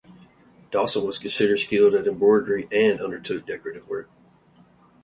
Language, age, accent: English, 19-29, United States English